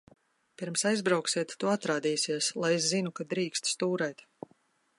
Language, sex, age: Latvian, female, 30-39